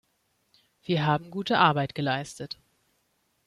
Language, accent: German, Deutschland Deutsch